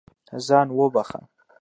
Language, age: Pashto, under 19